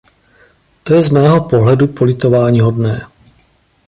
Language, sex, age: Czech, male, 40-49